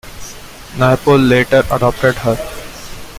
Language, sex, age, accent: English, male, 19-29, India and South Asia (India, Pakistan, Sri Lanka)